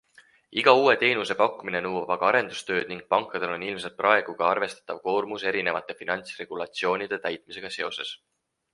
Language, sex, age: Estonian, male, 19-29